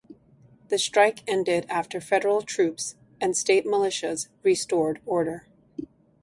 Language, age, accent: English, 40-49, United States English